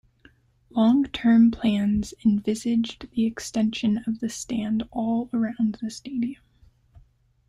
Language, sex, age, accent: English, female, 19-29, United States English